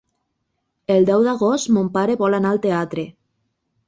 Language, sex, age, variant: Catalan, female, 19-29, Nord-Occidental